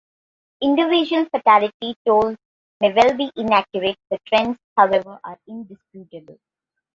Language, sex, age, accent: English, female, 30-39, India and South Asia (India, Pakistan, Sri Lanka)